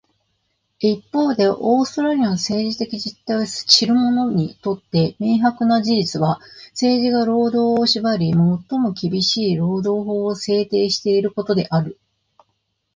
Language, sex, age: Japanese, female, 50-59